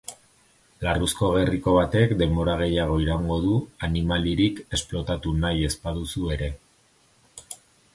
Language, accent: Basque, Erdialdekoa edo Nafarra (Gipuzkoa, Nafarroa)